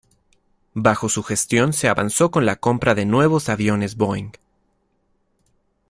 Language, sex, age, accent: Spanish, male, 30-39, México